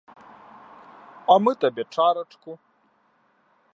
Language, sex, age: Belarusian, male, 19-29